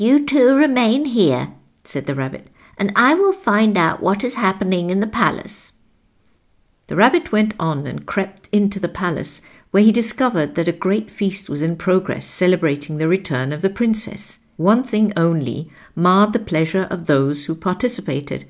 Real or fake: real